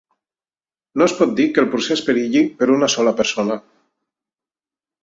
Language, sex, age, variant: Catalan, male, 40-49, Central